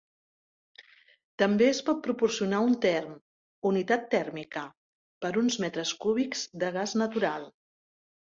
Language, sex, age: Catalan, female, 60-69